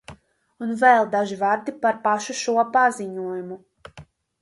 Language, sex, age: Latvian, female, 19-29